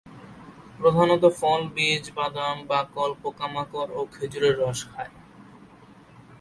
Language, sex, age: Bengali, male, 19-29